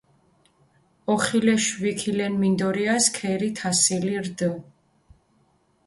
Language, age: Mingrelian, 40-49